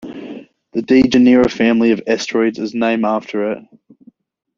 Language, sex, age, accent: English, male, 19-29, New Zealand English